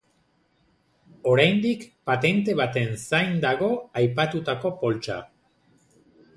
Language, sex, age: Basque, male, 40-49